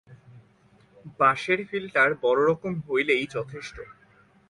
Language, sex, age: Bengali, male, 19-29